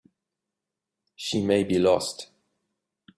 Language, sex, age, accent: English, male, 50-59, England English